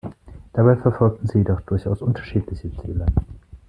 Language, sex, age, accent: German, male, 30-39, Deutschland Deutsch